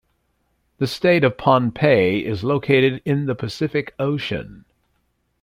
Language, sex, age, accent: English, male, 60-69, United States English